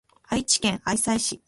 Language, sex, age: Japanese, female, 19-29